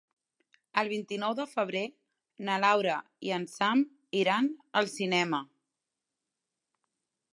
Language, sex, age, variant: Catalan, female, 30-39, Central